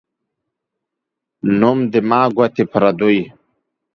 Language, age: Pashto, 30-39